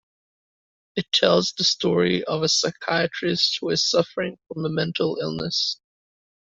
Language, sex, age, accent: English, male, 30-39, United States English